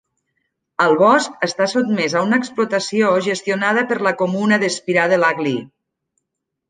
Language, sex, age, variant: Catalan, female, 40-49, Nord-Occidental